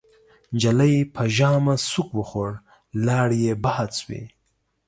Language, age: Pashto, 30-39